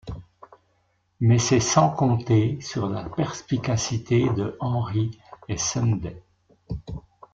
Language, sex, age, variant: French, male, 60-69, Français de métropole